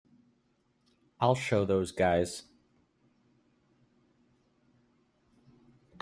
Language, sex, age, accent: English, male, 30-39, United States English